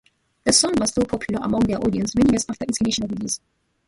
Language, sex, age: English, female, 30-39